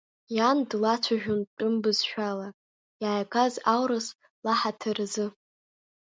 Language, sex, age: Abkhazian, female, under 19